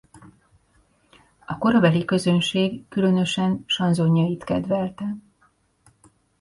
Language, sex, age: Hungarian, female, 40-49